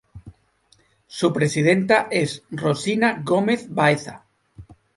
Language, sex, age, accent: Spanish, male, 40-49, España: Sur peninsular (Andalucia, Extremadura, Murcia)